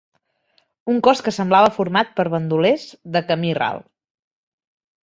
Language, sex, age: Catalan, female, 19-29